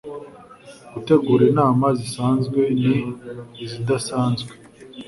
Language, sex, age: Kinyarwanda, male, 19-29